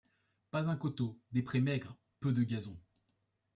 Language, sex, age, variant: French, male, 30-39, Français de métropole